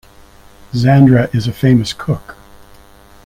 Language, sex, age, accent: English, male, 60-69, Canadian English